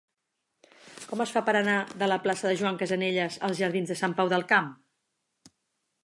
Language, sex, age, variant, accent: Catalan, female, 40-49, Central, central; Oriental